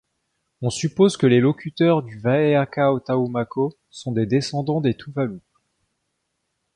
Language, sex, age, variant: French, male, 30-39, Français de métropole